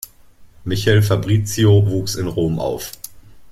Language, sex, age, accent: German, male, 40-49, Deutschland Deutsch